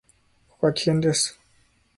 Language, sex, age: Japanese, male, 19-29